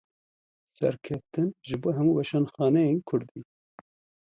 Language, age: Kurdish, 30-39